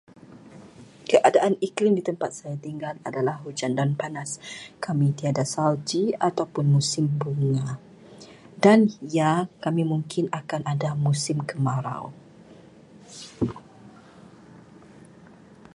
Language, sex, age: Malay, female, 40-49